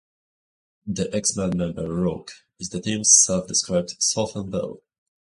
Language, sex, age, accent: English, male, 19-29, England English